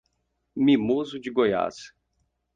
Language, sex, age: Portuguese, male, 19-29